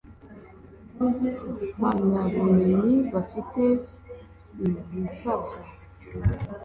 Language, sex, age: Kinyarwanda, female, 30-39